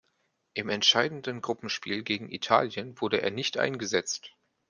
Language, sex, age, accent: German, male, 19-29, Deutschland Deutsch